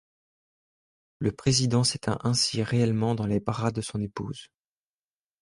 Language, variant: French, Français de métropole